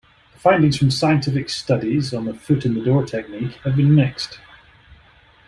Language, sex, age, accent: English, male, 40-49, Scottish English